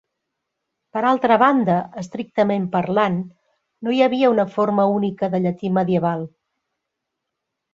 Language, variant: Catalan, Central